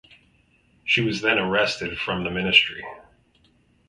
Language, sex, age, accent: English, male, 40-49, United States English